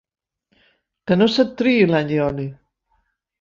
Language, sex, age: Catalan, female, 50-59